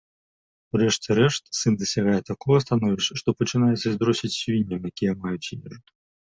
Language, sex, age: Belarusian, male, 30-39